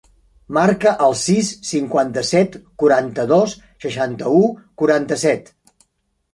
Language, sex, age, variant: Catalan, male, 60-69, Central